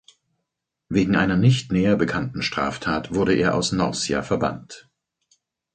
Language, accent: German, Deutschland Deutsch